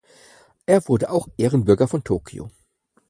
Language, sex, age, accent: German, male, 30-39, Deutschland Deutsch